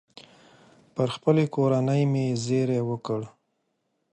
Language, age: Pashto, 40-49